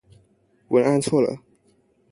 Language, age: Chinese, under 19